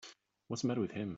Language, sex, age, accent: English, male, 30-39, Australian English